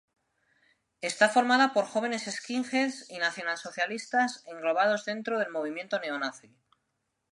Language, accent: Spanish, España: Centro-Sur peninsular (Madrid, Toledo, Castilla-La Mancha)